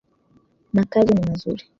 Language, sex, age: Swahili, female, 19-29